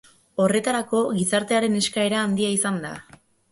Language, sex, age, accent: Basque, female, 19-29, Erdialdekoa edo Nafarra (Gipuzkoa, Nafarroa)